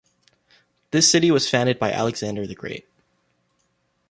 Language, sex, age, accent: English, male, 19-29, United States English